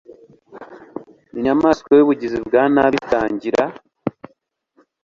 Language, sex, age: Kinyarwanda, male, 19-29